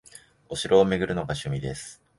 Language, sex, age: Japanese, male, 19-29